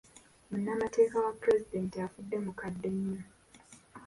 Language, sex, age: Ganda, female, 19-29